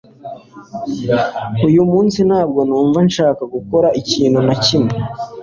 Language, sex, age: Kinyarwanda, male, 19-29